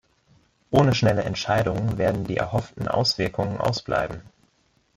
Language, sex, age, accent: German, male, 19-29, Deutschland Deutsch